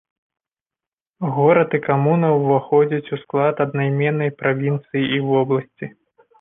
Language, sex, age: Belarusian, male, 30-39